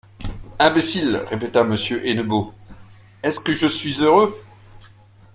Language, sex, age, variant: French, male, 40-49, Français de métropole